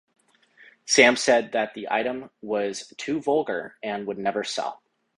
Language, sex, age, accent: English, male, 30-39, United States English